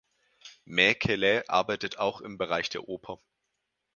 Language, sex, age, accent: German, male, 19-29, Deutschland Deutsch